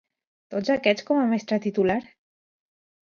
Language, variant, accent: Catalan, Central, central